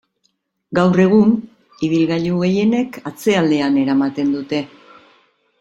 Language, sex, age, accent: Basque, female, 50-59, Erdialdekoa edo Nafarra (Gipuzkoa, Nafarroa)